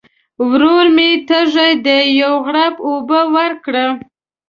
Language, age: Pashto, 19-29